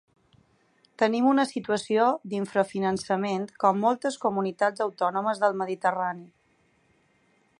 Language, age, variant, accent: Catalan, 30-39, Balear, balear; Palma